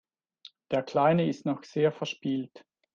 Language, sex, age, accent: German, male, 40-49, Schweizerdeutsch